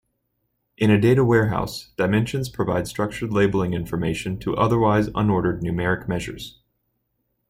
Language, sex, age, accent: English, male, 19-29, United States English